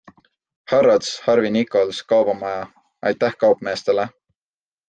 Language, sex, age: Estonian, male, 19-29